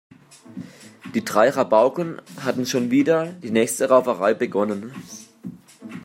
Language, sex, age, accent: German, male, 19-29, Deutschland Deutsch